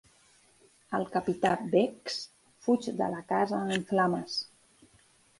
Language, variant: Catalan, Central